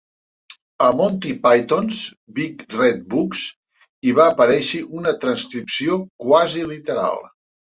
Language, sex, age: Catalan, male, 50-59